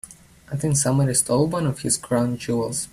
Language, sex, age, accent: English, male, under 19, United States English